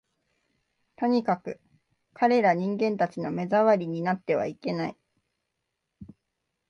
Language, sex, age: Japanese, female, 19-29